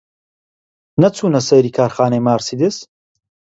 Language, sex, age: Central Kurdish, male, 19-29